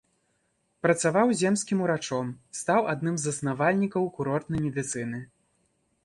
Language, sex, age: Belarusian, male, 19-29